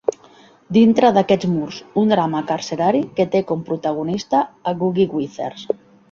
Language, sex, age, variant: Catalan, female, 50-59, Central